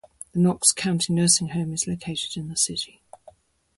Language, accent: English, England English